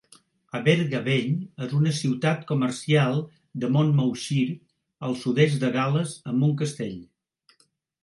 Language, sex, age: Catalan, male, 60-69